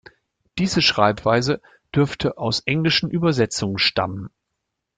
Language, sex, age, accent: German, male, 50-59, Deutschland Deutsch